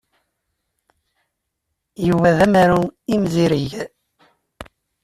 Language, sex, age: Kabyle, male, 40-49